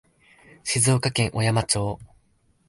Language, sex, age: Japanese, male, 19-29